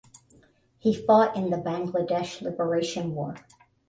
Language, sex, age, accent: English, female, 50-59, United States English